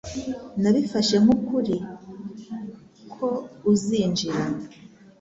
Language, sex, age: Kinyarwanda, female, 40-49